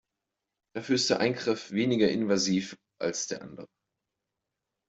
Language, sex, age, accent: German, male, 19-29, Deutschland Deutsch